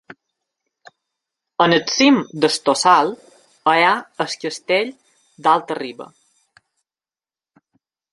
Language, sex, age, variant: Catalan, male, 19-29, Balear